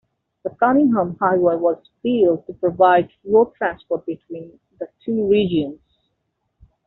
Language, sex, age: English, male, 19-29